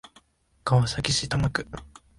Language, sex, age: Japanese, male, 19-29